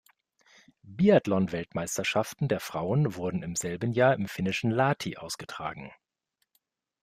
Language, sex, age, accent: German, male, 40-49, Deutschland Deutsch